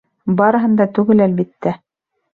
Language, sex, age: Bashkir, female, 40-49